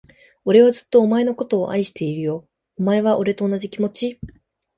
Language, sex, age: Japanese, female, 19-29